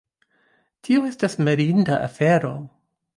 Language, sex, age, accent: Esperanto, female, 50-59, Internacia